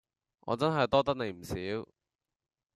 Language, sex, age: Cantonese, male, under 19